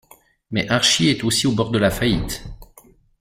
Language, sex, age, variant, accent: French, male, 30-39, Français d'Europe, Français de Suisse